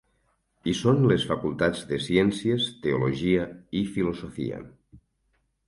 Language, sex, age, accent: Catalan, male, 50-59, Tortosí